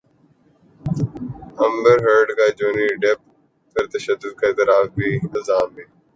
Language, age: Urdu, 19-29